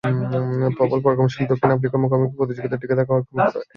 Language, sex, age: Bengali, male, 19-29